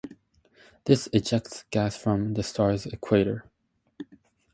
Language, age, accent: English, 19-29, United States English